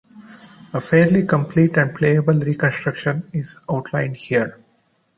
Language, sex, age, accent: English, male, 30-39, India and South Asia (India, Pakistan, Sri Lanka)